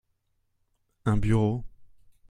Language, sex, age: French, male, 30-39